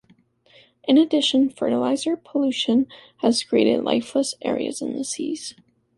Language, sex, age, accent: English, female, 19-29, United States English